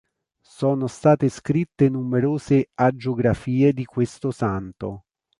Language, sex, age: Italian, male, 40-49